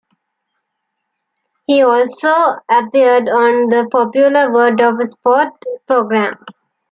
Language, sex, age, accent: English, female, 19-29, United States English